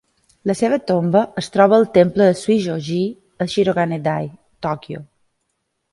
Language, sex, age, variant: Catalan, female, 40-49, Balear